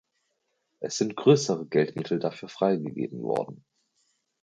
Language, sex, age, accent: German, female, under 19, Deutschland Deutsch